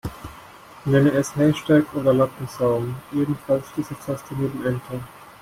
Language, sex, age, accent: German, male, 19-29, Schweizerdeutsch